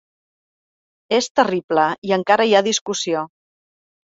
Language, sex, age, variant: Catalan, female, 50-59, Central